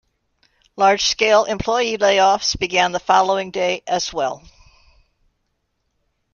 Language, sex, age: English, female, 70-79